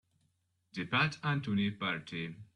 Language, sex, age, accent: English, male, 19-29, West Indies and Bermuda (Bahamas, Bermuda, Jamaica, Trinidad)